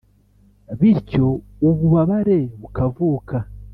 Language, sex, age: Kinyarwanda, male, 30-39